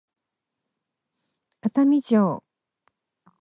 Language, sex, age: Japanese, female, 50-59